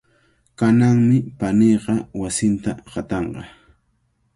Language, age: Cajatambo North Lima Quechua, 19-29